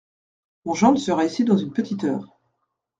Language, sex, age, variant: French, female, 40-49, Français de métropole